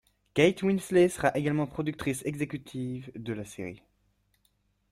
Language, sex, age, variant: French, male, under 19, Français de métropole